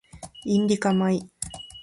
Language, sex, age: Japanese, female, 19-29